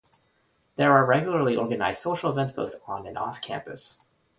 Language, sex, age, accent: English, male, under 19, United States English